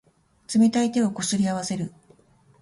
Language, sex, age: Japanese, female, 40-49